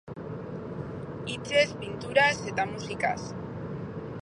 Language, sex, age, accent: Basque, female, 40-49, Mendebalekoa (Araba, Bizkaia, Gipuzkoako mendebaleko herri batzuk)